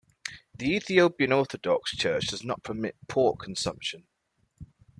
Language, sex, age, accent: English, male, 30-39, England English